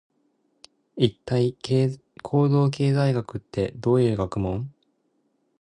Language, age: Japanese, 19-29